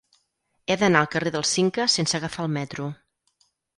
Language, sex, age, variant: Catalan, female, 50-59, Central